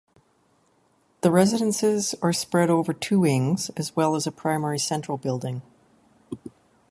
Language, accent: English, Canadian English